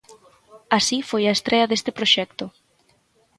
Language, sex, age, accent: Galician, female, 19-29, Central (gheada); Normativo (estándar)